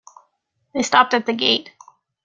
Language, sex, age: English, female, 30-39